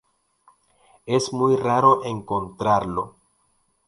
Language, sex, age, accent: Spanish, male, 19-29, Andino-Pacífico: Colombia, Perú, Ecuador, oeste de Bolivia y Venezuela andina